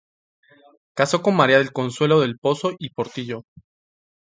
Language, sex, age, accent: Spanish, male, 19-29, México